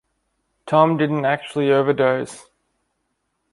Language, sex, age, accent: English, male, 19-29, Australian English